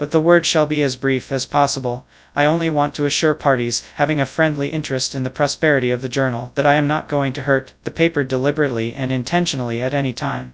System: TTS, FastPitch